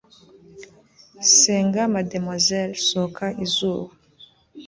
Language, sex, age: Kinyarwanda, female, 19-29